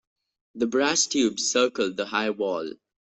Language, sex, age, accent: English, male, under 19, India and South Asia (India, Pakistan, Sri Lanka)